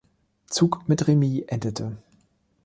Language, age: German, 30-39